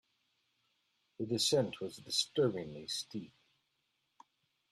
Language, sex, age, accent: English, male, 40-49, United States English